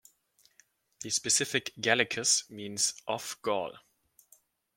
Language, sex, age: English, male, 19-29